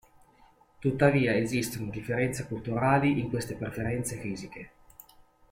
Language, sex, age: Italian, male, 30-39